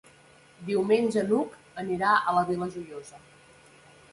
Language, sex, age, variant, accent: Catalan, female, 40-49, Central, central